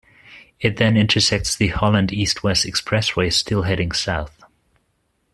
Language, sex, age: English, male, 30-39